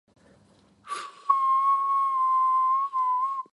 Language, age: English, 19-29